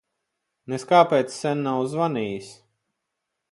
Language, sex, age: Latvian, male, 40-49